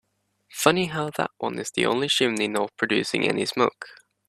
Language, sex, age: English, male, under 19